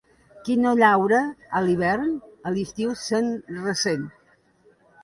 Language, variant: Catalan, Central